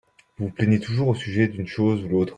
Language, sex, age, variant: French, male, 19-29, Français de métropole